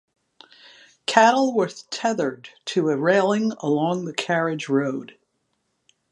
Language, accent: English, United States English